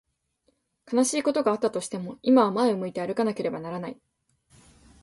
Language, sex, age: Japanese, female, 19-29